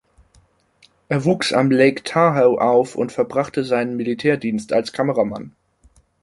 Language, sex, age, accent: German, male, under 19, Deutschland Deutsch